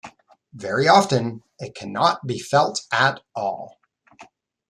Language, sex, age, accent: English, male, 40-49, Canadian English